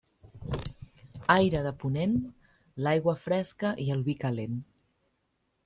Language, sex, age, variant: Catalan, female, 30-39, Central